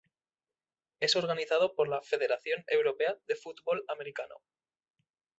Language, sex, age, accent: Spanish, male, 19-29, España: Norte peninsular (Asturias, Castilla y León, Cantabria, País Vasco, Navarra, Aragón, La Rioja, Guadalajara, Cuenca)